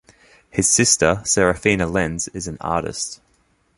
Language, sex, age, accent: English, male, 19-29, Australian English